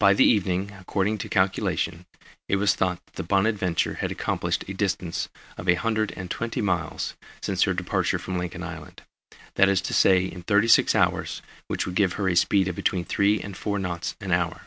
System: none